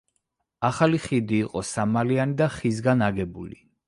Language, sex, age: Georgian, male, 40-49